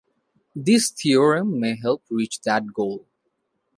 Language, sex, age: English, male, 19-29